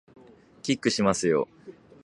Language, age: Japanese, 19-29